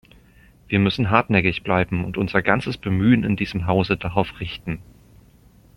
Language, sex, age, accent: German, male, 30-39, Deutschland Deutsch